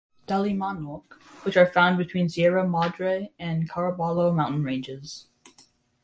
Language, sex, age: English, male, under 19